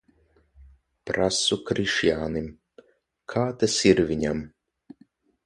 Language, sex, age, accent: Latvian, male, under 19, Vidus dialekts